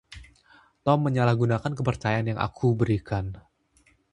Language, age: Indonesian, 19-29